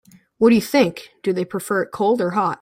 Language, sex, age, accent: English, male, under 19, United States English